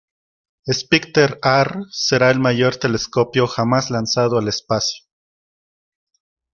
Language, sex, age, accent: Spanish, male, 19-29, México